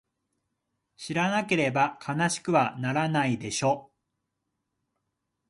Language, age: Japanese, 19-29